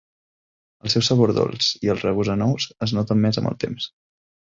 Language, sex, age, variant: Catalan, male, 19-29, Central